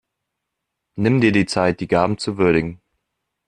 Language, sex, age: German, male, 19-29